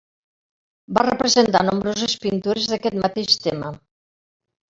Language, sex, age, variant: Catalan, female, 60-69, Central